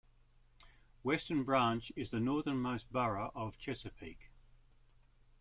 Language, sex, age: English, male, 60-69